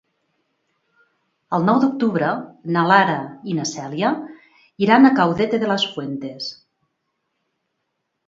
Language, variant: Catalan, Central